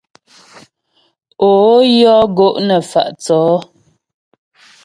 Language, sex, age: Ghomala, female, 30-39